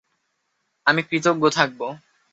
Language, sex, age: Bengali, male, 19-29